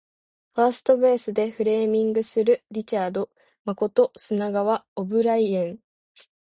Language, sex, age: Japanese, female, 19-29